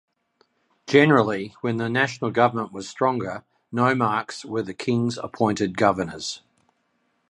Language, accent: English, Australian English